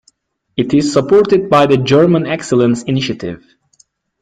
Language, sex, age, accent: English, male, 19-29, United States English